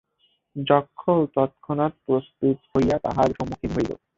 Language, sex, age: Bengali, male, 19-29